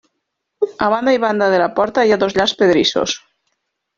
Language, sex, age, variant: Catalan, female, 40-49, Nord-Occidental